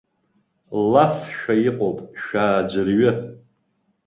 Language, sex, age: Abkhazian, male, 50-59